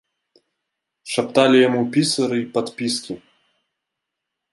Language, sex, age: Belarusian, male, 19-29